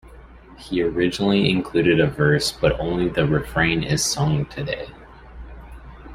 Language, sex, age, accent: English, male, 30-39, United States English